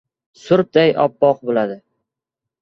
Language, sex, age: Uzbek, male, 19-29